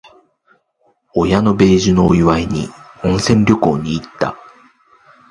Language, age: Japanese, 30-39